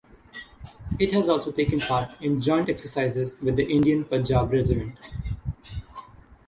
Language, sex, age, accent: English, male, under 19, Canadian English; India and South Asia (India, Pakistan, Sri Lanka)